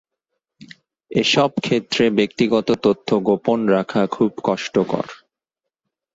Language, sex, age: Bengali, male, 19-29